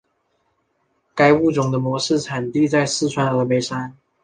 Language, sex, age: Chinese, male, under 19